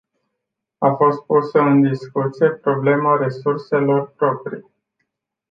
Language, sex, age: Romanian, male, 40-49